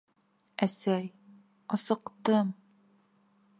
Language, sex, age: Bashkir, female, 19-29